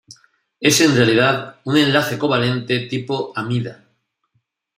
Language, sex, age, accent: Spanish, male, 50-59, España: Sur peninsular (Andalucia, Extremadura, Murcia)